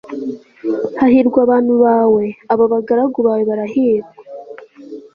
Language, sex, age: Kinyarwanda, female, 19-29